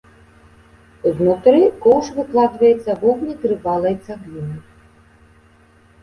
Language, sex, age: Belarusian, female, 19-29